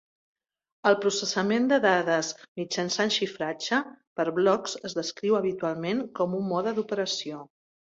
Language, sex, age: Catalan, female, 60-69